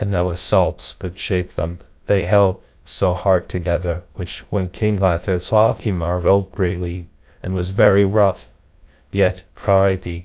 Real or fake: fake